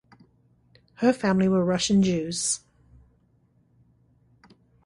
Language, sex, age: English, female, 60-69